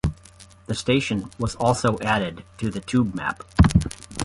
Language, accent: English, United States English